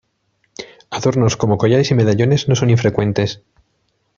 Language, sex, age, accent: Spanish, male, 40-49, España: Centro-Sur peninsular (Madrid, Toledo, Castilla-La Mancha)